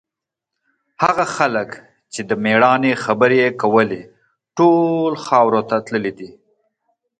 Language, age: Pashto, 40-49